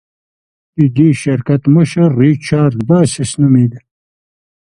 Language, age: Pashto, 70-79